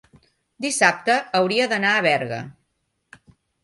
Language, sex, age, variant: Catalan, female, 50-59, Central